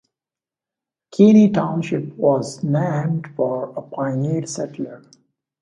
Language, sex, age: English, male, 19-29